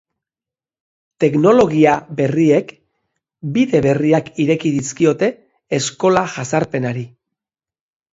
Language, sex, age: Basque, male, 50-59